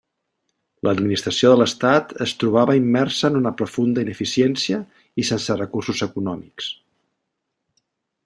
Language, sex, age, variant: Catalan, male, 40-49, Central